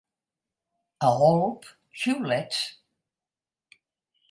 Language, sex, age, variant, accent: Catalan, female, 70-79, Central, central